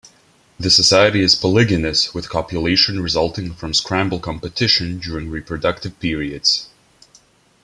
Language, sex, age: English, male, 19-29